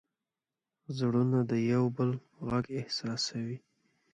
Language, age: Pashto, 19-29